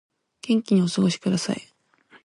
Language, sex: Japanese, female